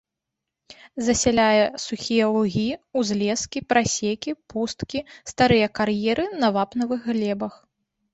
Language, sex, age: Belarusian, female, 30-39